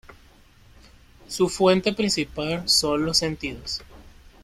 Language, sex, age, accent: Spanish, male, 19-29, Caribe: Cuba, Venezuela, Puerto Rico, República Dominicana, Panamá, Colombia caribeña, México caribeño, Costa del golfo de México